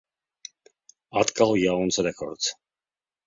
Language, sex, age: Latvian, male, 60-69